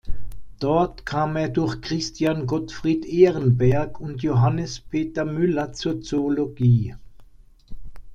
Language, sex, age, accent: German, male, 60-69, Deutschland Deutsch